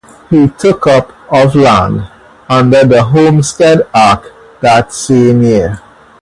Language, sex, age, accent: English, male, 40-49, West Indies and Bermuda (Bahamas, Bermuda, Jamaica, Trinidad)